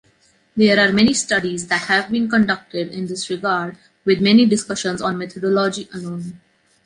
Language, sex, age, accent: English, female, 19-29, India and South Asia (India, Pakistan, Sri Lanka)